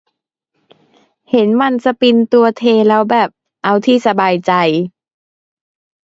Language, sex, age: Thai, male, 19-29